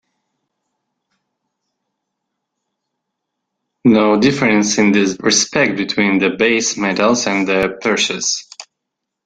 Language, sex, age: English, male, 19-29